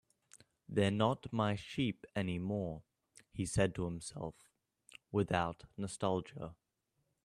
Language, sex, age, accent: English, male, under 19, Australian English